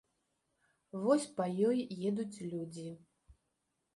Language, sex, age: Belarusian, female, 40-49